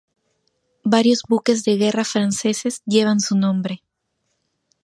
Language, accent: Spanish, Andino-Pacífico: Colombia, Perú, Ecuador, oeste de Bolivia y Venezuela andina